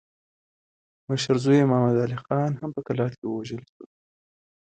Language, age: Pashto, 19-29